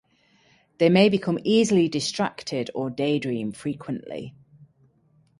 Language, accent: English, England English